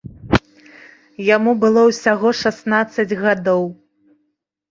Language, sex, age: Belarusian, female, 30-39